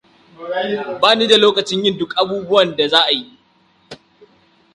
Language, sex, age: Hausa, male, 19-29